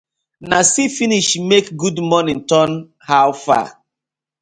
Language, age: Nigerian Pidgin, 30-39